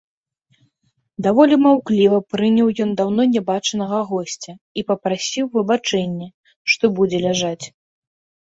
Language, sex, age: Belarusian, female, 30-39